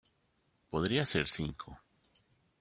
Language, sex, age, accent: Spanish, male, 50-59, México